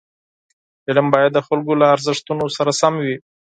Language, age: Pashto, 19-29